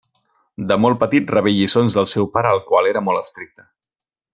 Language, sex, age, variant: Catalan, male, 19-29, Central